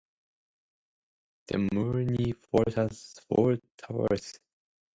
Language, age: English, 19-29